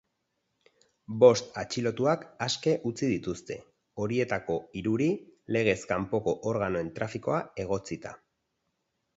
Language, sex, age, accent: Basque, male, 40-49, Erdialdekoa edo Nafarra (Gipuzkoa, Nafarroa)